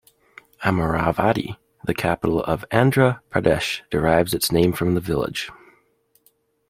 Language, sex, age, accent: English, male, under 19, United States English